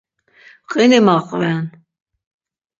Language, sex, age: Laz, female, 60-69